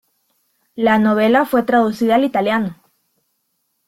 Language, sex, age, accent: Spanish, female, 19-29, América central